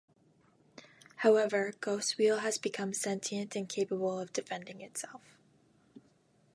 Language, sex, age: English, female, 19-29